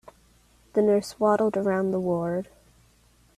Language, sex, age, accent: English, female, under 19, United States English